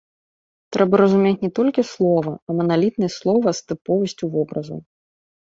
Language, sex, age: Belarusian, female, 19-29